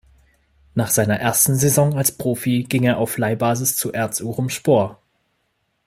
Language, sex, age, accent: German, male, 19-29, Deutschland Deutsch